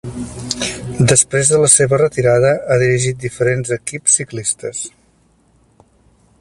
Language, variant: Catalan, Septentrional